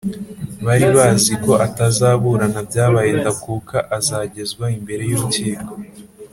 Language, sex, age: Kinyarwanda, male, 19-29